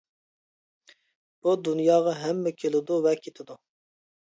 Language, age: Uyghur, 19-29